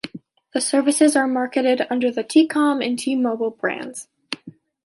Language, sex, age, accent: English, female, 19-29, United States English